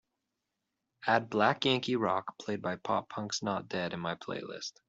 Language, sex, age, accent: English, male, 30-39, United States English